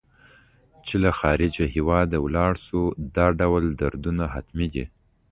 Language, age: Pashto, 19-29